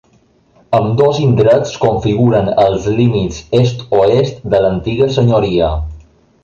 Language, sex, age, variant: Catalan, male, 19-29, Balear